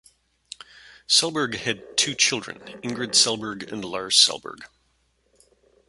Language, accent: English, Canadian English